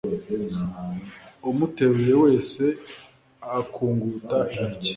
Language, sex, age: Kinyarwanda, male, 19-29